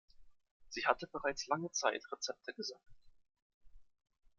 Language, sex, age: German, male, 19-29